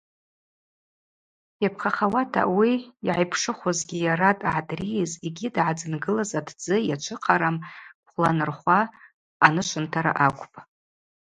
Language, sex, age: Abaza, female, 40-49